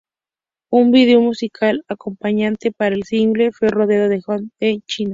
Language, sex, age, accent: Spanish, female, under 19, México